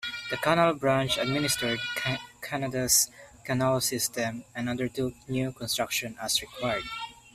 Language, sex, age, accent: English, male, under 19, Filipino